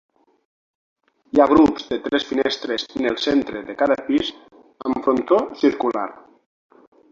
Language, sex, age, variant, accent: Catalan, male, 30-39, Nord-Occidental, nord-occidental; Lleida